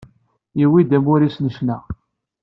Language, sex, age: Kabyle, male, 19-29